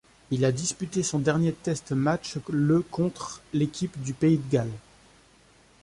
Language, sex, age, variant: French, male, 30-39, Français de métropole